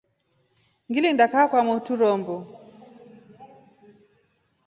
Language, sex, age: Rombo, female, 30-39